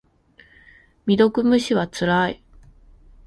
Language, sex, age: Japanese, female, 19-29